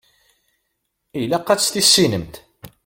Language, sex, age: Kabyle, male, 30-39